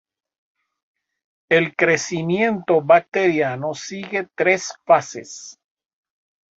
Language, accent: Spanish, Caribe: Cuba, Venezuela, Puerto Rico, República Dominicana, Panamá, Colombia caribeña, México caribeño, Costa del golfo de México